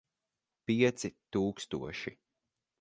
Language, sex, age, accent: Latvian, male, 19-29, Riga